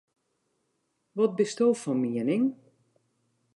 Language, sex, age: Western Frisian, female, 60-69